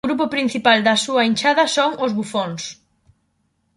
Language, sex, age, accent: Galician, male, 19-29, Atlántico (seseo e gheada)